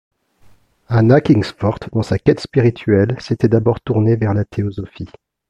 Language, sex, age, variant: French, male, 40-49, Français de métropole